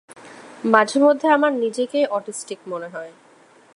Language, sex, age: Bengali, female, 19-29